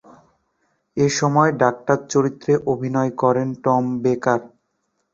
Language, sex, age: Bengali, male, 19-29